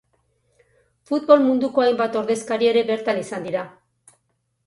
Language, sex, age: Basque, female, 50-59